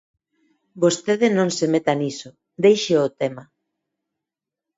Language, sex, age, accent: Galician, female, 40-49, Neofalante